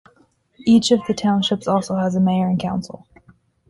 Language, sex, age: English, female, 19-29